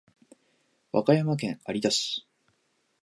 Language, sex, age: Japanese, male, 19-29